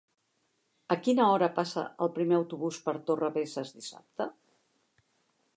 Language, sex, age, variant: Catalan, female, 60-69, Central